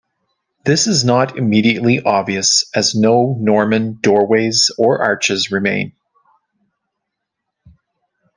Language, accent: English, Canadian English